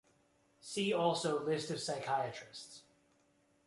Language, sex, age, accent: English, male, 19-29, United States English